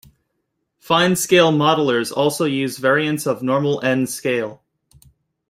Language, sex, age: English, male, 19-29